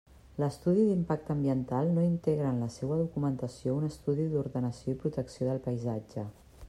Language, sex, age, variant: Catalan, female, 50-59, Central